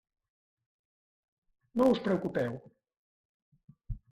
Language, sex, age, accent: Catalan, male, 50-59, valencià